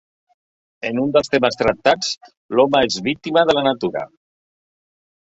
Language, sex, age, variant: Catalan, male, 60-69, Central